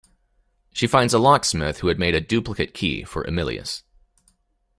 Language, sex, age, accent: English, male, 40-49, United States English